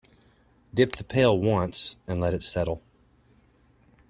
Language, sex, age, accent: English, male, 30-39, United States English